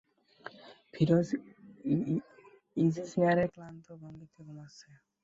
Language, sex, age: Bengali, male, under 19